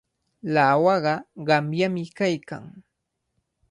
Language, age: Cajatambo North Lima Quechua, 19-29